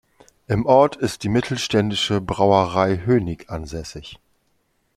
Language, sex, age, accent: German, male, 40-49, Deutschland Deutsch